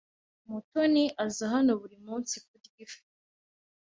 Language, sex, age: Kinyarwanda, female, 19-29